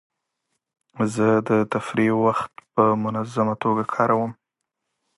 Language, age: Pashto, 19-29